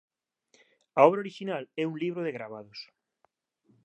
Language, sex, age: Galician, male, 30-39